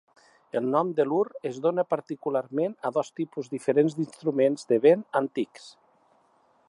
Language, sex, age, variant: Catalan, male, 60-69, Central